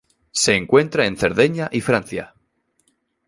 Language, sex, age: Spanish, male, 19-29